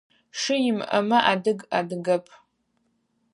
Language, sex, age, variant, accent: Adyghe, female, under 19, Адыгабзэ (Кирил, пстэумэ зэдыряе), Кıэмгуй (Çemguy)